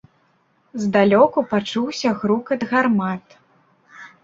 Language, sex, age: Belarusian, female, 19-29